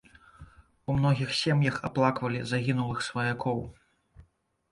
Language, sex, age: Belarusian, male, 30-39